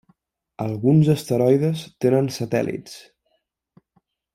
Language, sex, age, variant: Catalan, male, 19-29, Central